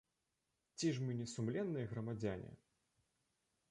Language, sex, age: Belarusian, male, 19-29